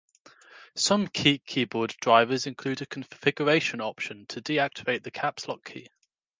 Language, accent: English, England English